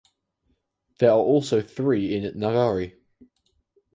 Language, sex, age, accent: English, male, under 19, England English